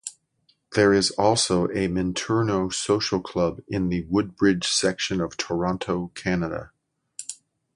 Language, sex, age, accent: English, male, 60-69, United States English